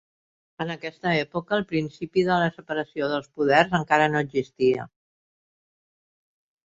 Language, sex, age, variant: Catalan, female, 60-69, Central